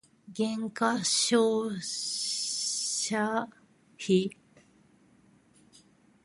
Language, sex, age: Japanese, female, 50-59